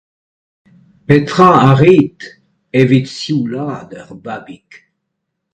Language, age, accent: Breton, 70-79, Leoneg